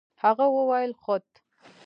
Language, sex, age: Pashto, female, 19-29